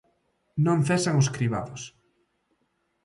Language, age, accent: Galician, under 19, Normativo (estándar)